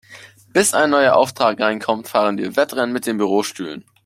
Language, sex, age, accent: German, male, 19-29, Deutschland Deutsch